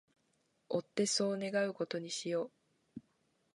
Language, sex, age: Japanese, female, under 19